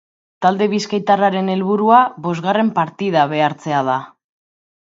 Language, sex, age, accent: Basque, female, 30-39, Mendebalekoa (Araba, Bizkaia, Gipuzkoako mendebaleko herri batzuk)